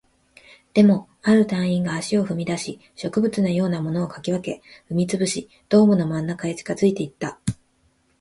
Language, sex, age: Japanese, female, 30-39